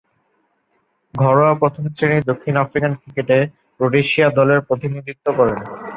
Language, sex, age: Bengali, male, 19-29